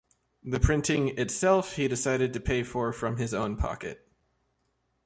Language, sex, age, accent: English, male, 19-29, United States English